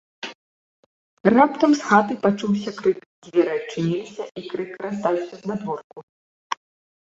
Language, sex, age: Belarusian, female, 19-29